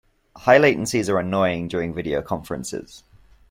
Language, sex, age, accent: English, male, 19-29, England English